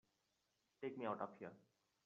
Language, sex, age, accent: English, male, 19-29, India and South Asia (India, Pakistan, Sri Lanka)